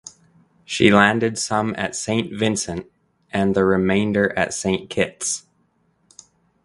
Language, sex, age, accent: English, male, 30-39, Canadian English